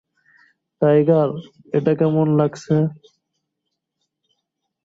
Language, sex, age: Bengali, male, 19-29